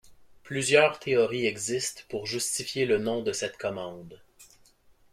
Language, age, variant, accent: French, 19-29, Français d'Amérique du Nord, Français du Canada